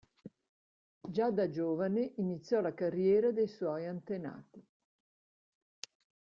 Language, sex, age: Italian, female, 60-69